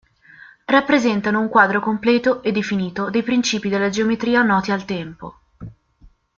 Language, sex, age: Italian, female, under 19